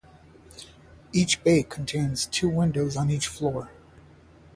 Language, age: English, 40-49